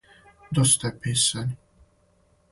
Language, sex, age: Serbian, male, 19-29